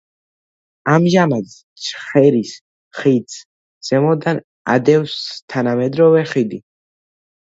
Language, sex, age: Georgian, male, under 19